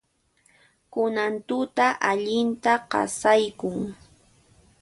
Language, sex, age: Puno Quechua, female, 19-29